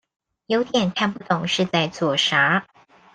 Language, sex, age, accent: Chinese, female, 40-49, 出生地：臺中市